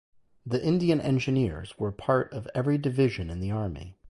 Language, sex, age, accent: English, male, 40-49, United States English